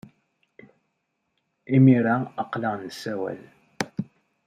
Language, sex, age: Kabyle, male, 19-29